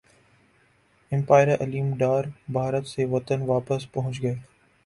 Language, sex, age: Urdu, male, 19-29